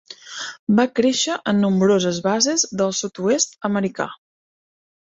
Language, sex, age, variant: Catalan, female, 30-39, Central